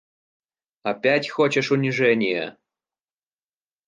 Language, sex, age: Russian, male, 19-29